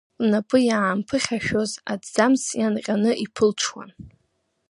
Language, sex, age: Abkhazian, female, 19-29